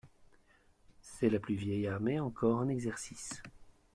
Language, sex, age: French, male, 30-39